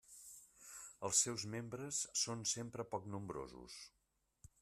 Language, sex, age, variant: Catalan, male, 50-59, Central